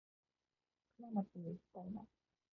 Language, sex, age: Japanese, female, 19-29